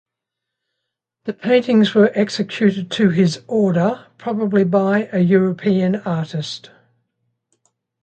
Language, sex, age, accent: English, female, 70-79, Australian English